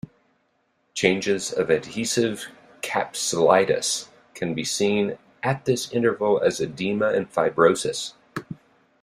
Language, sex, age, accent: English, male, 50-59, United States English